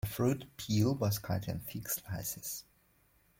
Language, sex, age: English, male, 30-39